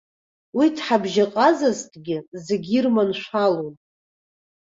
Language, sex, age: Abkhazian, female, 40-49